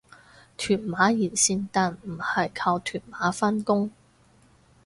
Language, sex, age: Cantonese, female, 30-39